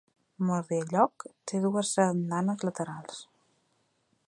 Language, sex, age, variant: Catalan, female, 30-39, Central